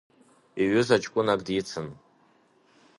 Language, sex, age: Abkhazian, male, under 19